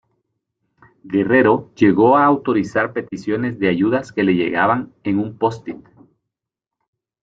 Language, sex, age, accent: Spanish, male, 40-49, América central